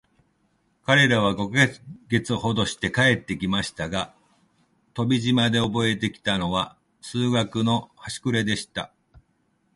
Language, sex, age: Japanese, male, 50-59